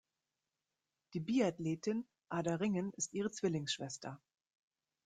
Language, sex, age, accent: German, female, 40-49, Deutschland Deutsch